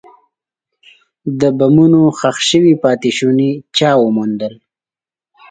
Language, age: Pashto, 19-29